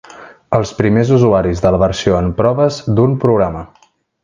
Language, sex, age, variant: Catalan, male, 19-29, Central